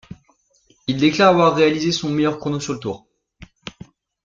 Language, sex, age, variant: French, male, 19-29, Français de métropole